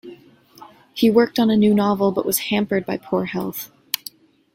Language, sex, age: English, female, 19-29